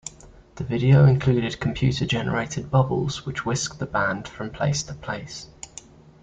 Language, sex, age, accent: English, male, 19-29, England English